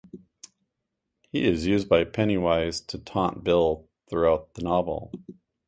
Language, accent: English, United States English